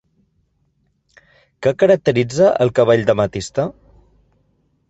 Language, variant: Catalan, Balear